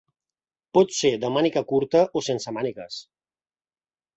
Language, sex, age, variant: Catalan, male, 40-49, Central